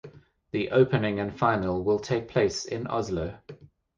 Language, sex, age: English, male, 50-59